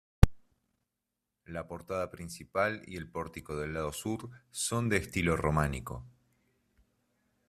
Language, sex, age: Spanish, male, 40-49